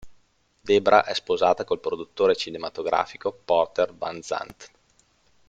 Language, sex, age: Italian, male, 30-39